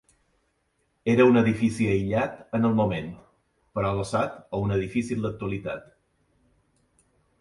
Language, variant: Catalan, Balear